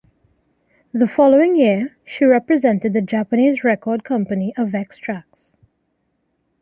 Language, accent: English, West Indies and Bermuda (Bahamas, Bermuda, Jamaica, Trinidad)